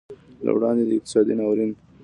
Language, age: Pashto, under 19